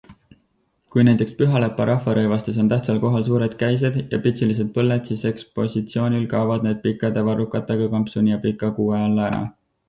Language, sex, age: Estonian, male, 19-29